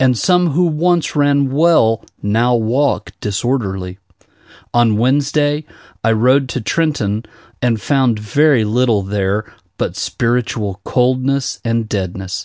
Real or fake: real